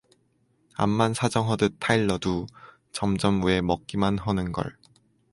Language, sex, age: Korean, male, 19-29